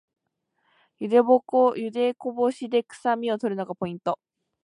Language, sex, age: Japanese, female, 19-29